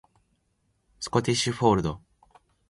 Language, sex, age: Japanese, male, 19-29